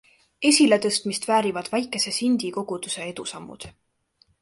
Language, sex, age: Estonian, female, 19-29